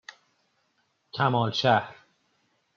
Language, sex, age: Persian, male, 19-29